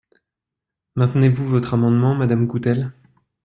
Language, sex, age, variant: French, male, 30-39, Français de métropole